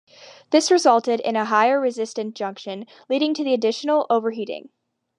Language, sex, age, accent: English, female, under 19, United States English